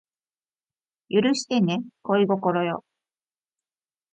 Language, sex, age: Japanese, female, 40-49